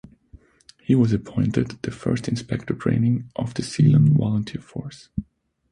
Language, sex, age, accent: English, male, 19-29, German English